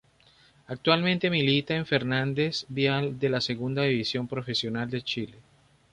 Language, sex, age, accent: Spanish, male, 30-39, Caribe: Cuba, Venezuela, Puerto Rico, República Dominicana, Panamá, Colombia caribeña, México caribeño, Costa del golfo de México